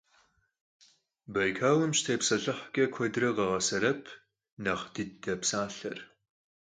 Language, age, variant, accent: Kabardian, 19-29, Адыгэбзэ (Къэбэрдей, Кирил, псоми зэдай), Джылэхъстэней (Gilahsteney)